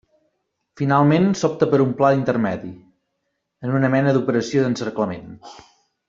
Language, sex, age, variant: Catalan, male, 30-39, Nord-Occidental